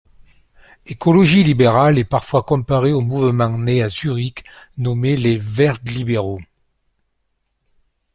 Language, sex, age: French, male, 70-79